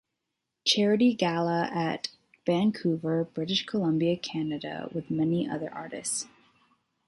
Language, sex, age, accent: English, female, 19-29, United States English